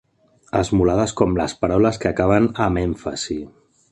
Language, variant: Catalan, Central